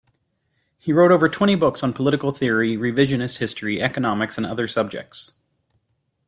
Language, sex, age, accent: English, male, 40-49, United States English